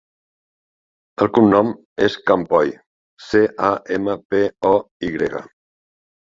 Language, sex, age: Catalan, male, 60-69